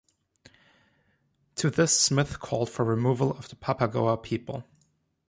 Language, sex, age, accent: English, male, 30-39, United States English